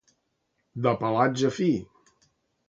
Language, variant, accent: Catalan, Central, central